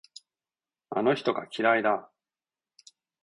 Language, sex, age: Japanese, male, 40-49